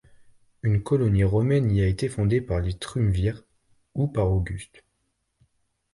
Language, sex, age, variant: French, male, 19-29, Français de métropole